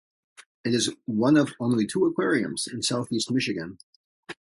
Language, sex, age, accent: English, male, 40-49, United States English